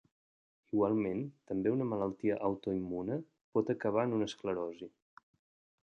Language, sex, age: Catalan, male, 30-39